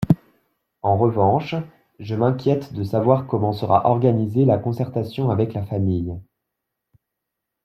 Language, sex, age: French, male, 19-29